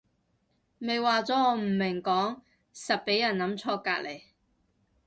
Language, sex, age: Cantonese, female, 30-39